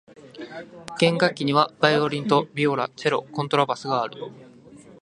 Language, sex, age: Japanese, male, 19-29